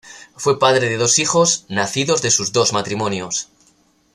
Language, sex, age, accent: Spanish, male, 19-29, España: Norte peninsular (Asturias, Castilla y León, Cantabria, País Vasco, Navarra, Aragón, La Rioja, Guadalajara, Cuenca)